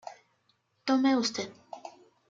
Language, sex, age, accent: Spanish, female, 19-29, México